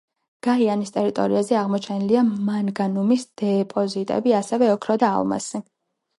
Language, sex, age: Georgian, female, 19-29